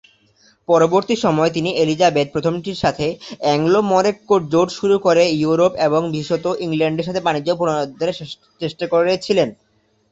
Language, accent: Bengali, Bengali